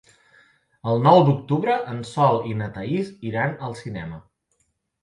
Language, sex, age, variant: Catalan, male, 30-39, Central